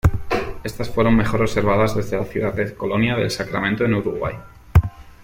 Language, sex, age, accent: Spanish, male, 19-29, España: Centro-Sur peninsular (Madrid, Toledo, Castilla-La Mancha)